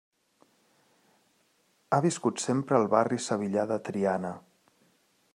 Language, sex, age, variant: Catalan, male, 30-39, Central